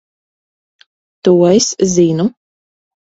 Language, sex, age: Latvian, female, 30-39